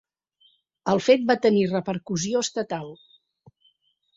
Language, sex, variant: Catalan, female, Central